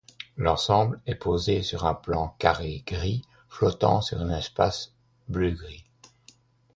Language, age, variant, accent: French, 60-69, Français d'Europe, Français de Belgique